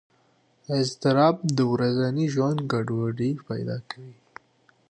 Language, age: Pashto, 19-29